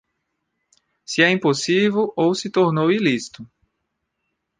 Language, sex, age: Portuguese, male, 19-29